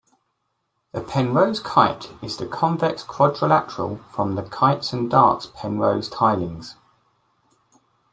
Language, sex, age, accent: English, male, 40-49, England English